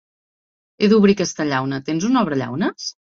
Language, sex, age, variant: Catalan, female, 30-39, Central